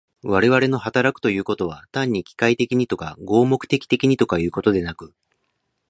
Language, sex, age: Japanese, male, 30-39